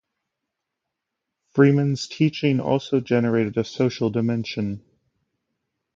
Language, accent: English, Canadian English